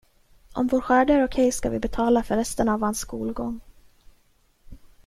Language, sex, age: Swedish, female, 19-29